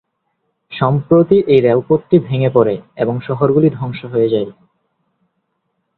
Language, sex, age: Bengali, male, 19-29